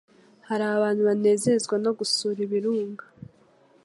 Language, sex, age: Kinyarwanda, female, 19-29